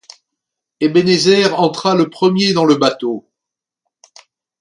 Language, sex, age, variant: French, male, 50-59, Français de métropole